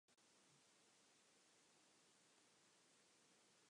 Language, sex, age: English, male, under 19